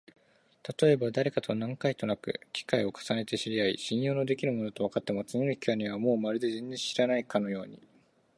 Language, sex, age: Japanese, male, 19-29